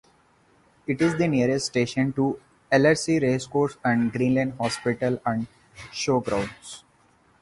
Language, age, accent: English, 19-29, India and South Asia (India, Pakistan, Sri Lanka)